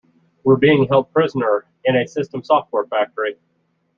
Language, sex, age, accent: English, male, 30-39, United States English